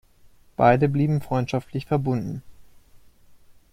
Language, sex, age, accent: German, male, 19-29, Deutschland Deutsch